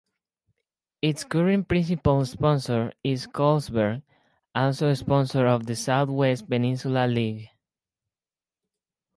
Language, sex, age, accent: English, male, 19-29, United States English